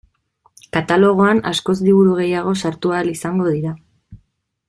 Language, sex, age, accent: Basque, female, 19-29, Erdialdekoa edo Nafarra (Gipuzkoa, Nafarroa)